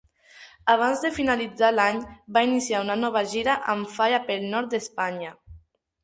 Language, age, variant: Catalan, under 19, Central